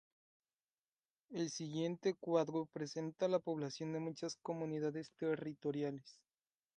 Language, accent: Spanish, México